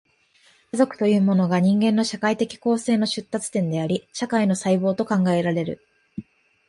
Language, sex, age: Japanese, female, 19-29